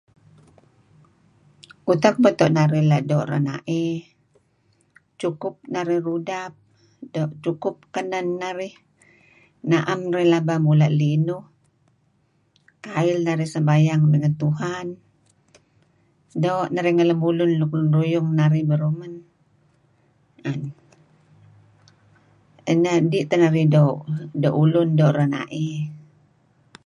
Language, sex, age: Kelabit, female, 60-69